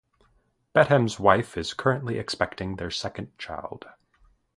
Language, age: English, 30-39